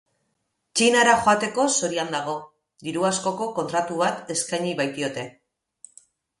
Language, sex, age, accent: Basque, female, 40-49, Mendebalekoa (Araba, Bizkaia, Gipuzkoako mendebaleko herri batzuk)